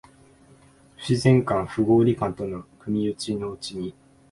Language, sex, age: Japanese, male, 19-29